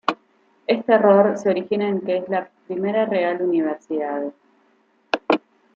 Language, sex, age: Spanish, female, 19-29